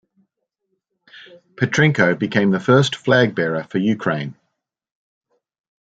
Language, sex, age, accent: English, male, 50-59, Australian English